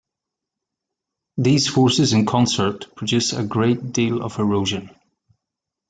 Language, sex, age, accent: English, male, 40-49, Irish English